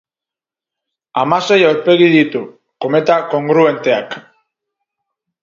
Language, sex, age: Basque, male, 30-39